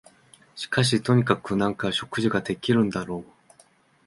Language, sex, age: Japanese, male, 19-29